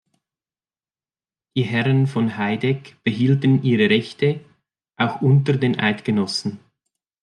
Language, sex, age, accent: German, male, 30-39, Schweizerdeutsch